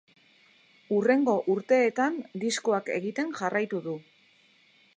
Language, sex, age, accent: Basque, female, 50-59, Erdialdekoa edo Nafarra (Gipuzkoa, Nafarroa)